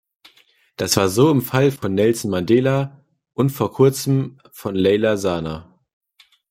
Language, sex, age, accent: German, male, 19-29, Deutschland Deutsch